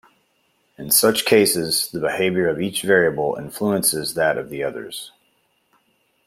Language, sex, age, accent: English, male, 40-49, United States English